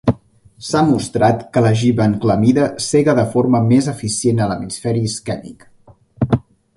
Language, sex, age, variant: Catalan, male, 19-29, Central